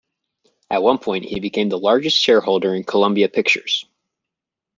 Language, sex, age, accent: English, male, 19-29, United States English